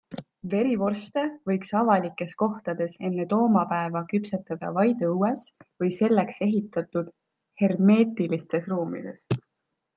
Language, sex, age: Estonian, female, 19-29